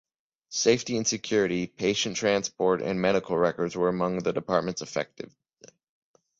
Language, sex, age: English, male, under 19